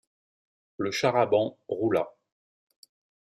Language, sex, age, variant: French, male, 50-59, Français de métropole